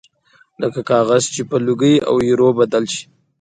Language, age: Pashto, 19-29